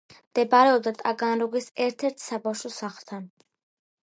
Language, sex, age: Georgian, female, under 19